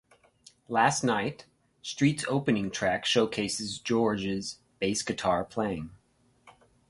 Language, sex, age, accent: English, male, 30-39, United States English